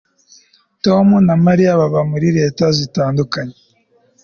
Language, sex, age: Kinyarwanda, male, 19-29